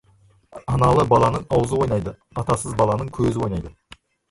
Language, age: Kazakh, 30-39